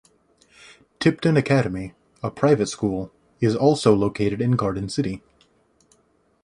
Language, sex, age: English, male, 19-29